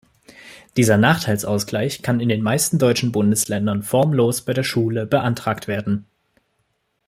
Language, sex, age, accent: German, male, 19-29, Deutschland Deutsch